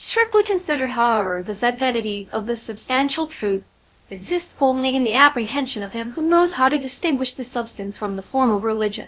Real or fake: fake